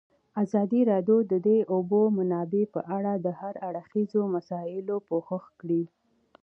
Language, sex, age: Pashto, female, 19-29